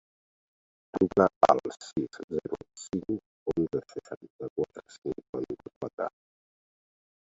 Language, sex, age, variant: Catalan, male, 50-59, Central